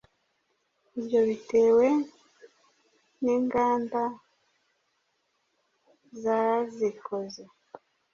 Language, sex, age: Kinyarwanda, female, 30-39